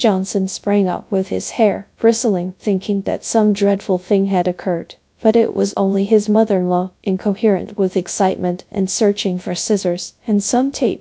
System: TTS, GradTTS